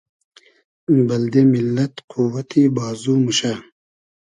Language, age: Hazaragi, 19-29